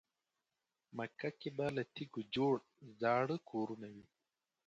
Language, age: Pashto, 19-29